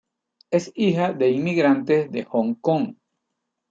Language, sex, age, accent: Spanish, male, 50-59, Caribe: Cuba, Venezuela, Puerto Rico, República Dominicana, Panamá, Colombia caribeña, México caribeño, Costa del golfo de México